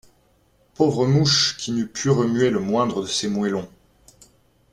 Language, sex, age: French, male, 30-39